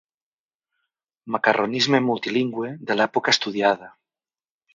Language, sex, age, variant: Catalan, male, 40-49, Nord-Occidental